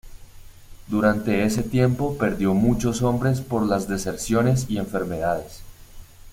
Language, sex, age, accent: Spanish, male, 19-29, Andino-Pacífico: Colombia, Perú, Ecuador, oeste de Bolivia y Venezuela andina